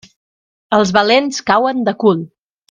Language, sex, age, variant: Catalan, female, 40-49, Central